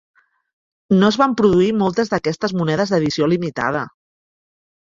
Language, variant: Catalan, Central